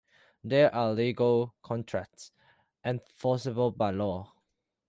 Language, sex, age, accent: English, male, 19-29, Hong Kong English